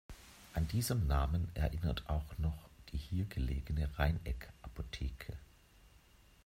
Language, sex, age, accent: German, male, 19-29, Deutschland Deutsch